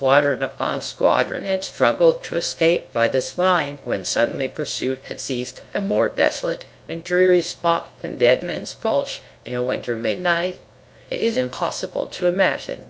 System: TTS, GlowTTS